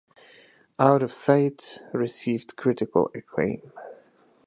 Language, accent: English, United States English